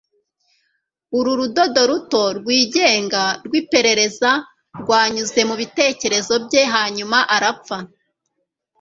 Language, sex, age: Kinyarwanda, male, 19-29